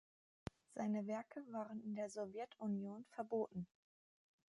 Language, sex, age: German, female, 19-29